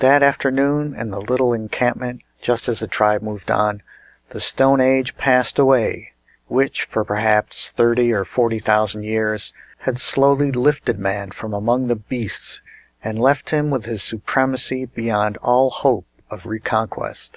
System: none